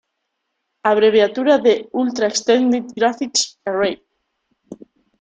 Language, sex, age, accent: Spanish, female, 30-39, España: Centro-Sur peninsular (Madrid, Toledo, Castilla-La Mancha)